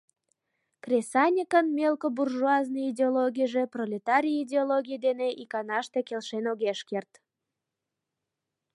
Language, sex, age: Mari, female, 19-29